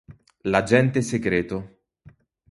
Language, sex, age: Italian, male, 30-39